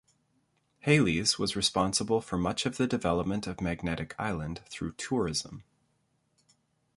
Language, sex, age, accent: English, male, 30-39, Canadian English